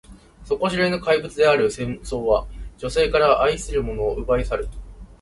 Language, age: Japanese, 19-29